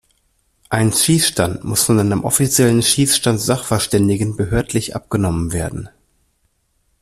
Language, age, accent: German, 30-39, Deutschland Deutsch